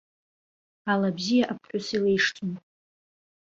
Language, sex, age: Abkhazian, female, under 19